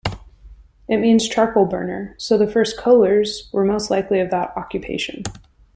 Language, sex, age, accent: English, female, 30-39, United States English